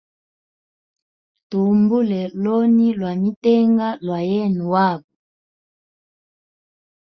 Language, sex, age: Hemba, female, 30-39